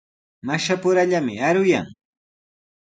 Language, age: Sihuas Ancash Quechua, 19-29